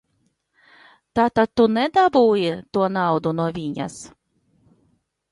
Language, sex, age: Latvian, female, 40-49